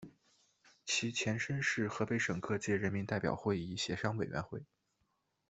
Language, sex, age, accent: Chinese, male, 19-29, 出生地：辽宁省